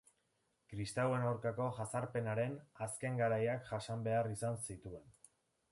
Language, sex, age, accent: Basque, male, 19-29, Erdialdekoa edo Nafarra (Gipuzkoa, Nafarroa)